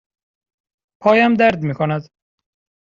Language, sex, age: Persian, male, 19-29